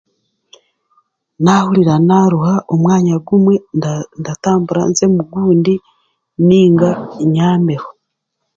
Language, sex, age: Chiga, female, 40-49